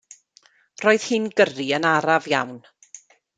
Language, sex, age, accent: Welsh, female, 40-49, Y Deyrnas Unedig Cymraeg